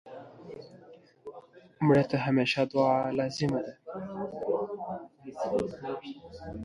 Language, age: Pashto, under 19